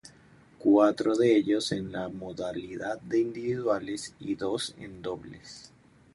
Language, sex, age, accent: Spanish, male, 40-49, Caribe: Cuba, Venezuela, Puerto Rico, República Dominicana, Panamá, Colombia caribeña, México caribeño, Costa del golfo de México